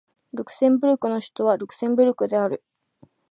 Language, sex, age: Japanese, female, 19-29